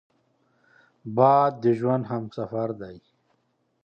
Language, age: Pashto, 40-49